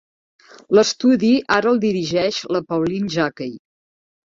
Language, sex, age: Catalan, female, 50-59